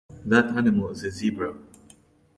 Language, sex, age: English, male, 30-39